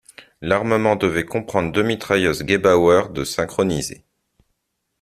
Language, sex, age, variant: French, male, 30-39, Français de métropole